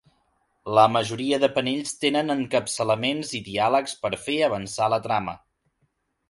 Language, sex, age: Catalan, male, 19-29